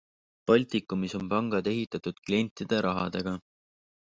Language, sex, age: Estonian, male, 19-29